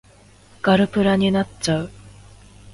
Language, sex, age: Japanese, female, 19-29